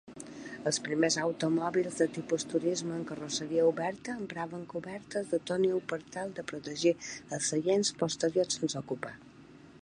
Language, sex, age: Catalan, female, 40-49